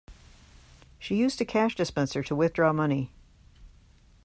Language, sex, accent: English, female, United States English